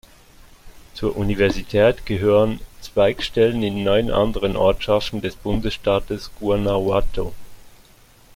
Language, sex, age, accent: German, male, 30-39, Schweizerdeutsch